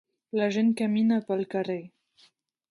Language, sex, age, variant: Catalan, male, 19-29, Septentrional